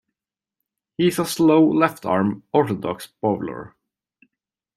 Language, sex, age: English, male, 19-29